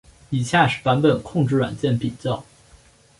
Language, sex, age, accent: Chinese, male, 19-29, 出生地：辽宁省